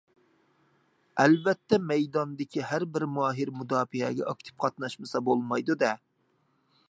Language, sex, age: Uyghur, male, 30-39